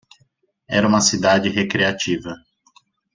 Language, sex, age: Portuguese, male, 30-39